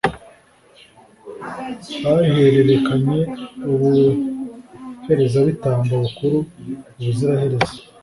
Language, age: Kinyarwanda, 19-29